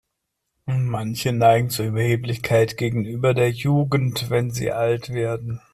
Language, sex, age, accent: German, male, 30-39, Deutschland Deutsch